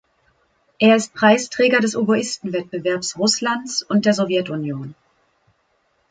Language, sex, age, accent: German, female, 19-29, Deutschland Deutsch